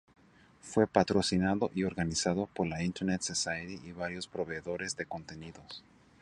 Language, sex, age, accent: Spanish, male, 30-39, México